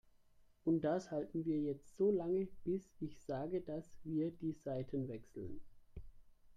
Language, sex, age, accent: German, male, 30-39, Deutschland Deutsch